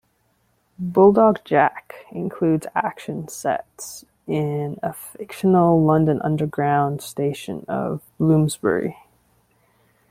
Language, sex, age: English, female, 30-39